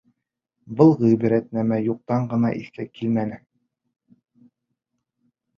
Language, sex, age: Bashkir, male, 19-29